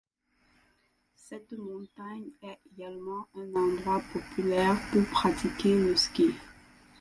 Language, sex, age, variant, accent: French, female, 19-29, Français d'Afrique subsaharienne et des îles africaines, Français du Cameroun